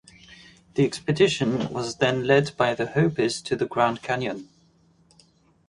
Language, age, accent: English, 19-29, England English